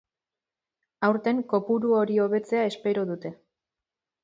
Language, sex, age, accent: Basque, female, 30-39, Erdialdekoa edo Nafarra (Gipuzkoa, Nafarroa)